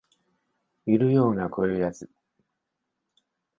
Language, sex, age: Japanese, male, 19-29